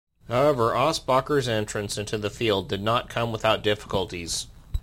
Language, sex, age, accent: English, male, 30-39, United States English